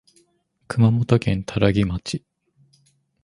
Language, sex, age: Japanese, male, 19-29